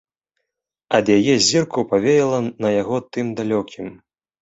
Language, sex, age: Belarusian, male, 19-29